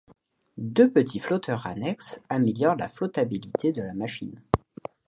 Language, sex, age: French, male, under 19